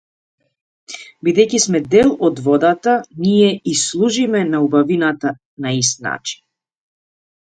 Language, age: Macedonian, under 19